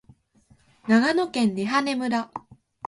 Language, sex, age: Japanese, female, 19-29